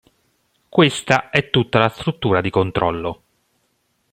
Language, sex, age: Italian, male, 40-49